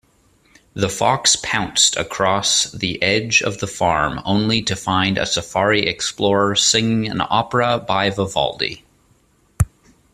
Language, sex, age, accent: English, male, 19-29, United States English